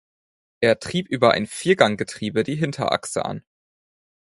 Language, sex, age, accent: German, male, under 19, Deutschland Deutsch